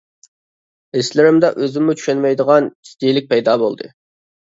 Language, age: Uyghur, 19-29